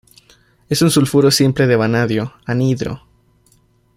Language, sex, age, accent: Spanish, male, 19-29, México